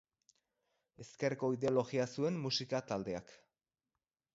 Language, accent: Basque, Erdialdekoa edo Nafarra (Gipuzkoa, Nafarroa)